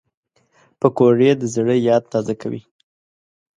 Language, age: Pashto, 19-29